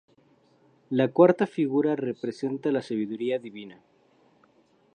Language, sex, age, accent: Spanish, male, 19-29, México